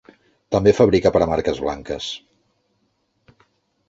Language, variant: Catalan, Central